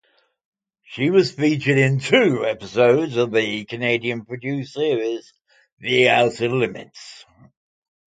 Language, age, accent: English, 30-39, England English